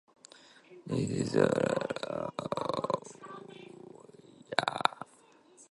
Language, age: English, 19-29